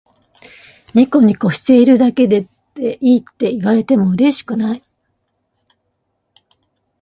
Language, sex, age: Japanese, female, 50-59